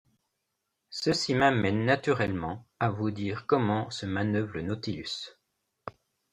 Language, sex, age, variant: French, male, 40-49, Français de métropole